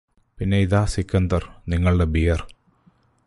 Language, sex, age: Malayalam, male, 40-49